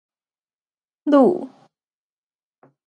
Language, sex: Min Nan Chinese, female